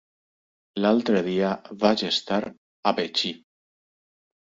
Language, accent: Catalan, valencià